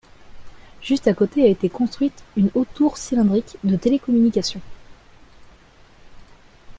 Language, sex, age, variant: French, female, 19-29, Français de métropole